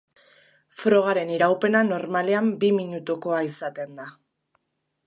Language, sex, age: Basque, female, 19-29